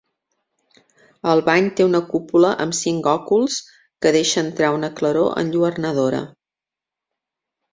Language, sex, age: Catalan, female, 40-49